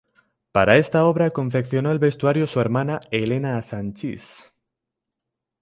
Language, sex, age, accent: Spanish, male, under 19, España: Centro-Sur peninsular (Madrid, Toledo, Castilla-La Mancha)